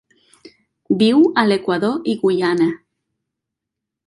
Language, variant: Catalan, Nord-Occidental